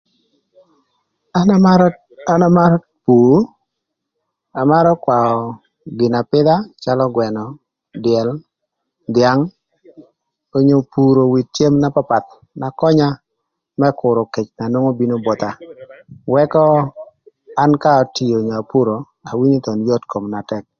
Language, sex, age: Thur, male, 40-49